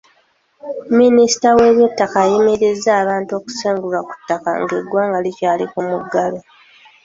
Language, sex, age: Ganda, female, 19-29